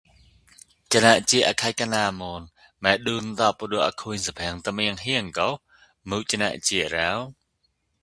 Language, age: Mon, 30-39